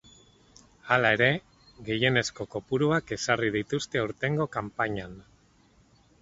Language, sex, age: Basque, male, 40-49